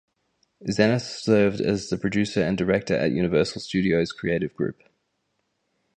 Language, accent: English, Australian English